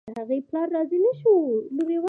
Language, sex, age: Pashto, female, under 19